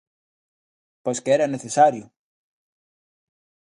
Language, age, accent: Galician, 19-29, Normativo (estándar)